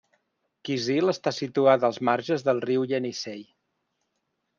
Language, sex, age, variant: Catalan, male, 50-59, Central